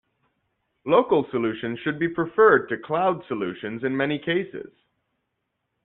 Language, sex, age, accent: English, male, 19-29, United States English